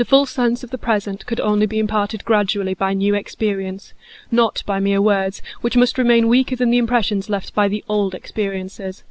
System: none